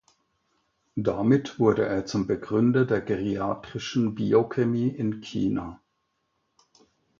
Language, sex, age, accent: German, male, 60-69, Deutschland Deutsch; Schweizerdeutsch